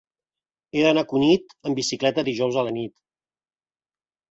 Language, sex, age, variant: Catalan, male, 40-49, Central